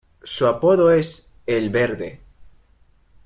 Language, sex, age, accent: Spanish, male, under 19, Andino-Pacífico: Colombia, Perú, Ecuador, oeste de Bolivia y Venezuela andina